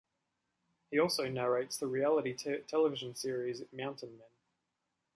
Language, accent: English, Australian English